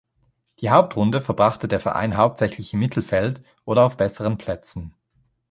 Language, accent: German, Schweizerdeutsch